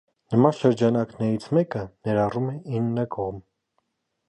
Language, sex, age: Armenian, male, 19-29